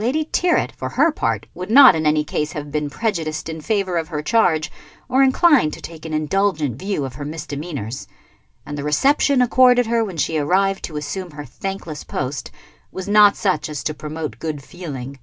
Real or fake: real